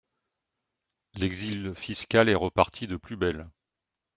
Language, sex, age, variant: French, male, 50-59, Français de métropole